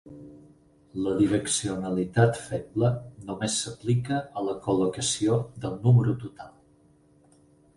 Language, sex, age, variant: Catalan, male, 60-69, Balear